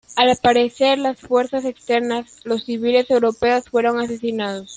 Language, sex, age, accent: Spanish, female, under 19, Andino-Pacífico: Colombia, Perú, Ecuador, oeste de Bolivia y Venezuela andina